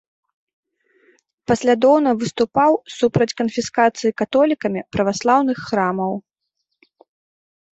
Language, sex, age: Belarusian, female, 30-39